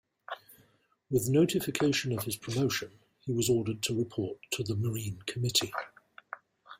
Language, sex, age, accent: English, male, 50-59, England English